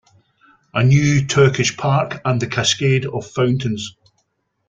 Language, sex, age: English, male, 50-59